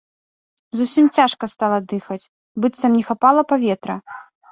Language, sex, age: Belarusian, female, 30-39